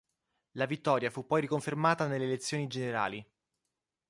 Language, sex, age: Italian, male, 19-29